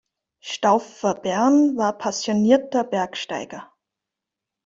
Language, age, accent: German, 19-29, Österreichisches Deutsch